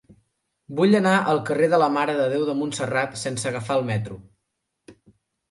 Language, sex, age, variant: Catalan, male, under 19, Central